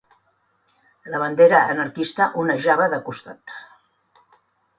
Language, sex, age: Catalan, female, 70-79